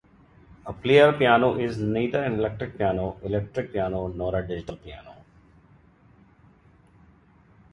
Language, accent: English, India and South Asia (India, Pakistan, Sri Lanka)